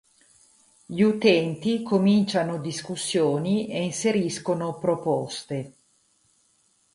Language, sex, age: Italian, female, 40-49